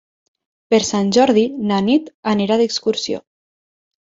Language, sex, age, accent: Catalan, female, 19-29, Lleidatà